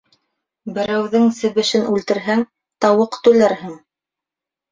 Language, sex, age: Bashkir, female, 30-39